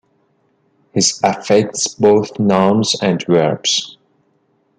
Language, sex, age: English, male, 30-39